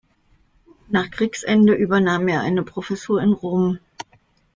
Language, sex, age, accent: German, female, 50-59, Deutschland Deutsch